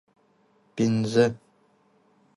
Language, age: Pashto, 19-29